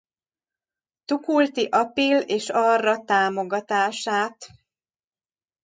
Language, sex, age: Hungarian, female, 30-39